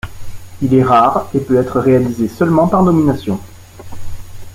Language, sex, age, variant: French, male, 40-49, Français de métropole